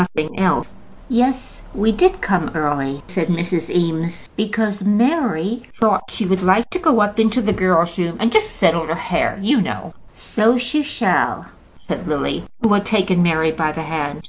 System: none